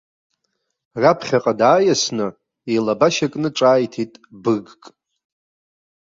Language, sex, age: Abkhazian, male, 40-49